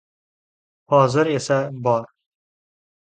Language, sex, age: Uzbek, male, 19-29